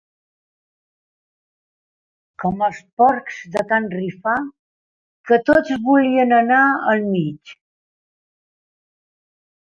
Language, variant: Catalan, Central